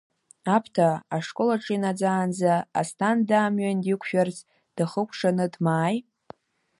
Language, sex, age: Abkhazian, female, under 19